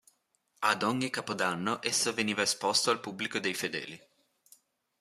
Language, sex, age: Italian, male, under 19